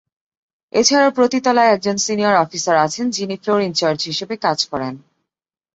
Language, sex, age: Bengali, female, 30-39